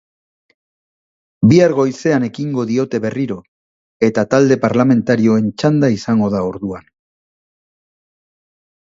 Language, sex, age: Basque, male, 50-59